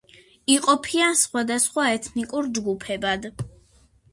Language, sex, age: Georgian, female, under 19